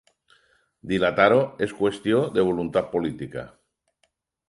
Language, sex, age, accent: Catalan, male, 60-69, valencià